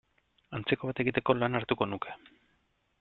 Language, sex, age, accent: Basque, male, 30-39, Mendebalekoa (Araba, Bizkaia, Gipuzkoako mendebaleko herri batzuk)